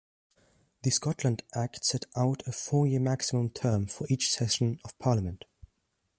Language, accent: English, England English